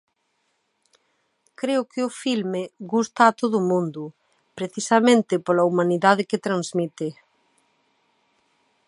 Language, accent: Galician, Atlántico (seseo e gheada)